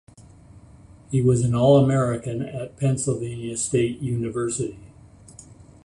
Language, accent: English, Canadian English